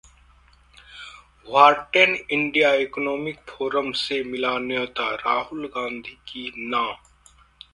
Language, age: Hindi, 40-49